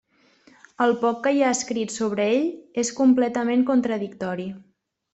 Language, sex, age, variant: Catalan, female, 19-29, Central